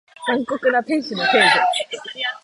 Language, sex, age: Japanese, female, under 19